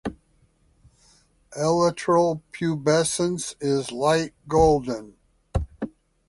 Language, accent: English, United States English